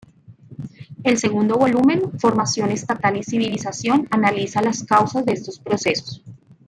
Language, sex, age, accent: Spanish, female, 30-39, Caribe: Cuba, Venezuela, Puerto Rico, República Dominicana, Panamá, Colombia caribeña, México caribeño, Costa del golfo de México